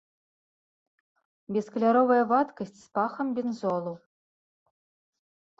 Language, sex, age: Belarusian, female, 30-39